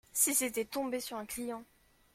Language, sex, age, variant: French, female, under 19, Français de métropole